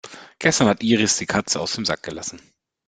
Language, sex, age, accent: German, male, 30-39, Deutschland Deutsch